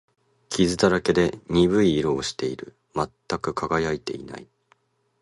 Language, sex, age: Japanese, male, 19-29